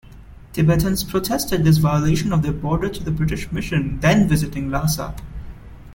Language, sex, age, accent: English, male, 19-29, India and South Asia (India, Pakistan, Sri Lanka)